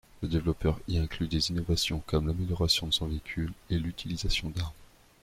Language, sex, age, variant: French, male, 19-29, Français de métropole